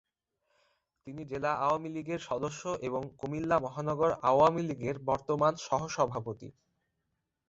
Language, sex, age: Bengali, male, 19-29